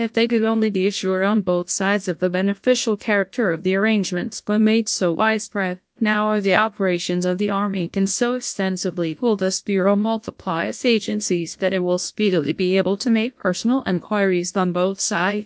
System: TTS, GlowTTS